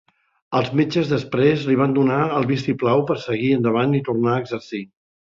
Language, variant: Catalan, Central